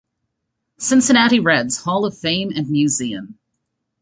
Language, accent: English, Canadian English